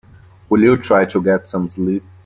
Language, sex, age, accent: English, male, 19-29, United States English